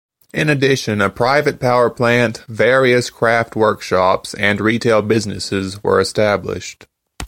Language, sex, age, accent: English, male, 19-29, United States English